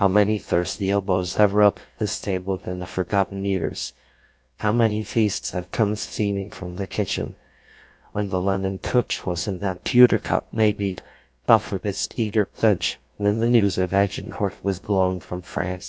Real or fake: fake